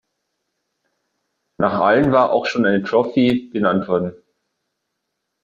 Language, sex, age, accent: German, male, 30-39, Deutschland Deutsch